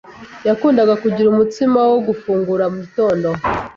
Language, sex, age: Kinyarwanda, female, 30-39